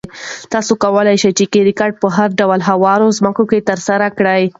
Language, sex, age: Pashto, female, 19-29